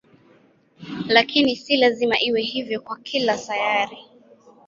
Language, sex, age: Swahili, male, 30-39